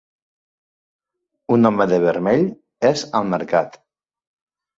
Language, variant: Catalan, Nord-Occidental